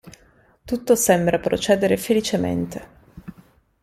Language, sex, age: Italian, female, 30-39